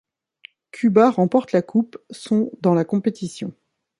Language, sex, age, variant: French, female, 30-39, Français de métropole